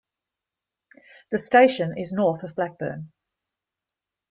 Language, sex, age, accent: English, female, 50-59, Australian English